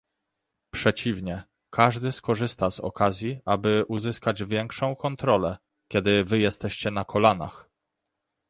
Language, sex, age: Polish, male, 30-39